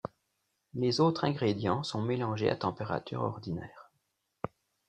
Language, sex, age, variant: French, male, 40-49, Français de métropole